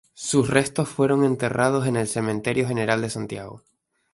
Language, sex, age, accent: Spanish, male, 19-29, España: Islas Canarias